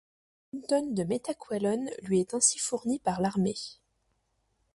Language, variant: French, Français de métropole